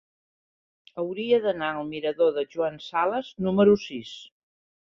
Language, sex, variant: Catalan, female, Central